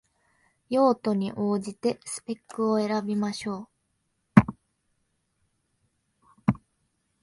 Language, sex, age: Japanese, female, 19-29